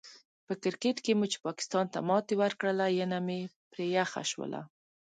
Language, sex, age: Pashto, female, 19-29